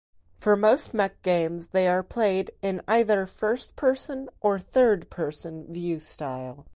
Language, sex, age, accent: English, female, under 19, United States English